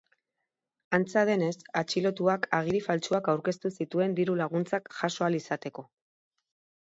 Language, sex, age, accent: Basque, female, 40-49, Erdialdekoa edo Nafarra (Gipuzkoa, Nafarroa)